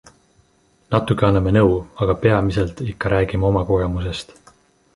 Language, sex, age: Estonian, male, 30-39